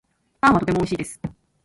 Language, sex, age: Japanese, female, 40-49